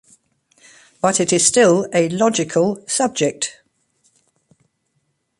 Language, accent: English, Scottish English